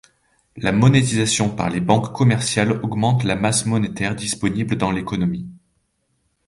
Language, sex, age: French, male, 30-39